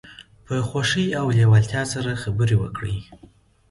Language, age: Pashto, 30-39